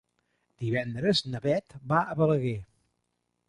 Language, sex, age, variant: Catalan, male, 50-59, Central